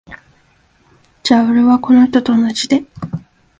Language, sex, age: Japanese, female, 19-29